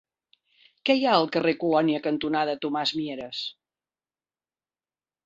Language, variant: Catalan, Central